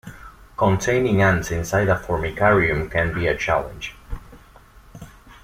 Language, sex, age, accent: English, male, 19-29, United States English